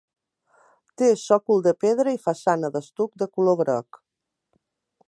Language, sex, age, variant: Catalan, female, 60-69, Central